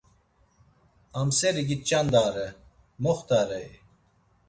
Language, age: Laz, 40-49